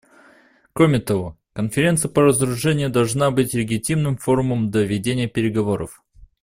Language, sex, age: Russian, male, under 19